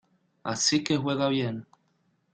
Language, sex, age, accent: Spanish, male, 30-39, Caribe: Cuba, Venezuela, Puerto Rico, República Dominicana, Panamá, Colombia caribeña, México caribeño, Costa del golfo de México